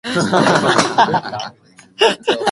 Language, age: Japanese, 19-29